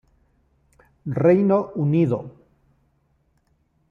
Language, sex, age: Spanish, male, 50-59